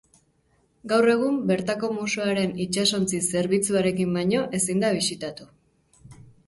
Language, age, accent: Basque, 40-49, Erdialdekoa edo Nafarra (Gipuzkoa, Nafarroa)